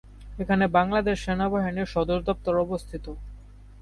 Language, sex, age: Bengali, male, under 19